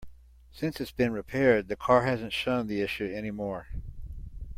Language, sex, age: English, male, 70-79